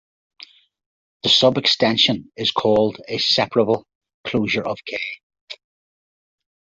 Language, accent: English, Irish English